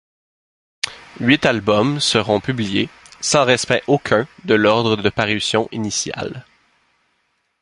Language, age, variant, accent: French, 19-29, Français d'Amérique du Nord, Français du Canada